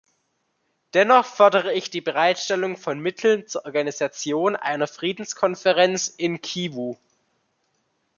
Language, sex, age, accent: German, male, under 19, Deutschland Deutsch